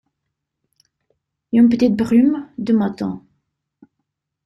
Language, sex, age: French, female, 30-39